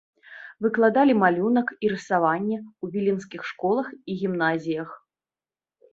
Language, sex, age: Belarusian, female, 30-39